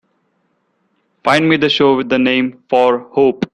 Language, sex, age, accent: English, male, 19-29, India and South Asia (India, Pakistan, Sri Lanka)